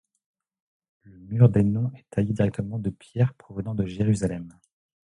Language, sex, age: French, male, 30-39